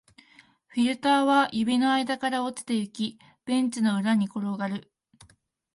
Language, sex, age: Japanese, female, 19-29